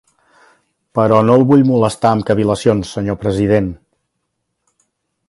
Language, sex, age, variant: Catalan, male, 60-69, Central